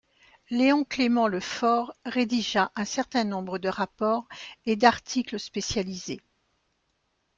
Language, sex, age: French, female, 60-69